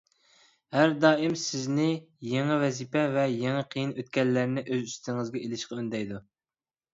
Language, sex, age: Uyghur, male, 30-39